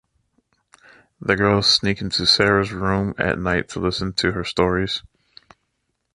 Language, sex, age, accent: English, male, 30-39, United States English